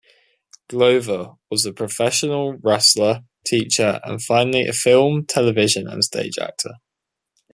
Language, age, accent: English, 19-29, England English